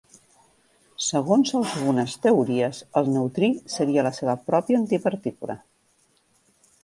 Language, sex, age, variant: Catalan, female, 40-49, Central